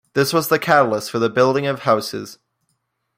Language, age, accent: English, under 19, Canadian English